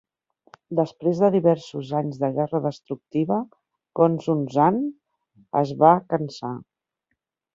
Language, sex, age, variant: Catalan, female, 40-49, Central